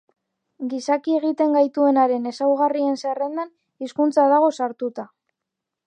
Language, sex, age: Basque, female, 19-29